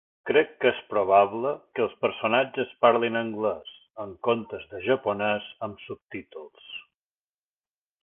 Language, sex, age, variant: Catalan, male, 50-59, Balear